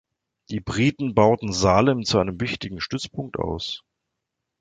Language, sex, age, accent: German, male, 50-59, Deutschland Deutsch